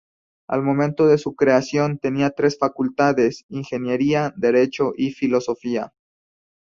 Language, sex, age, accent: Spanish, male, 19-29, México